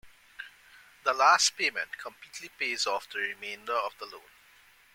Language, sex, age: English, male, 40-49